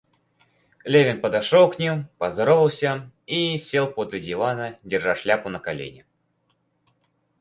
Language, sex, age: Russian, male, under 19